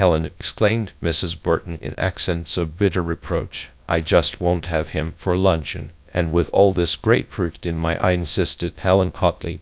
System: TTS, GradTTS